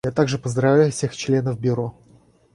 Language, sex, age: Russian, male, 19-29